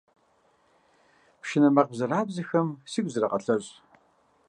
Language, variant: Kabardian, Адыгэбзэ (Къэбэрдей, Кирил, псоми зэдай)